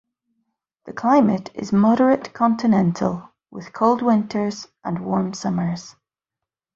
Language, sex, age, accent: English, female, 30-39, Northern Irish; yorkshire